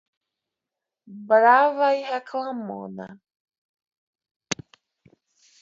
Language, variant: Portuguese, Portuguese (Brasil)